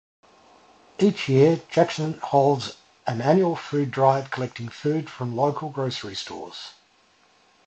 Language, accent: English, Australian English